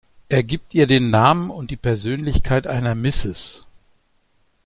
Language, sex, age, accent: German, male, 60-69, Deutschland Deutsch